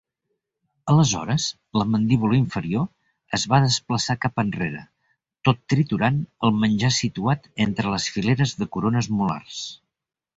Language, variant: Catalan, Central